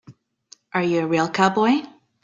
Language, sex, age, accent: English, female, 30-39, United States English